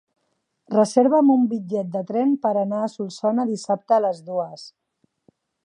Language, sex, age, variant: Catalan, female, 40-49, Central